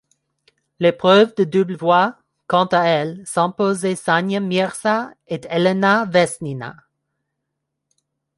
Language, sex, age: French, female, 30-39